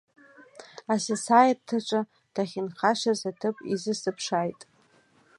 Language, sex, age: Abkhazian, female, 19-29